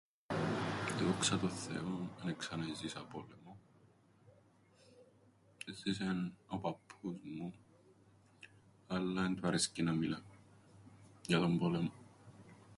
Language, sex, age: Greek, male, 19-29